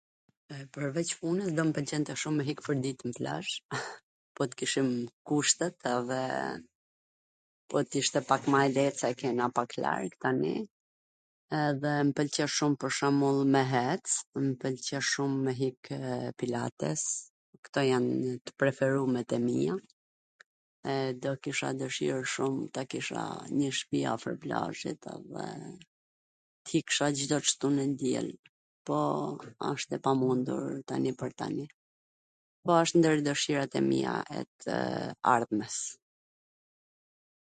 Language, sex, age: Gheg Albanian, female, 40-49